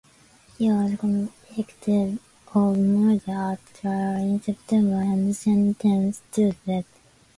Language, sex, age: English, female, 19-29